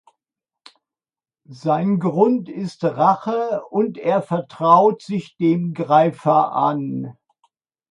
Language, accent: German, Deutschland Deutsch